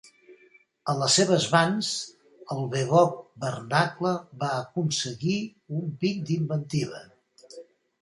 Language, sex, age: Catalan, male, 80-89